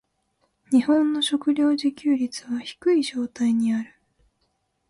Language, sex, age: Japanese, female, 19-29